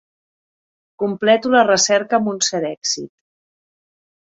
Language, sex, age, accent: Catalan, female, 50-59, Català central